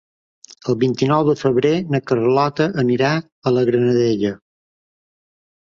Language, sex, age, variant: Catalan, male, 50-59, Balear